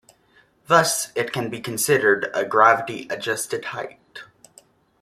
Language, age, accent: English, 19-29, United States English